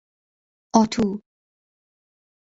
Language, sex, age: Persian, female, 19-29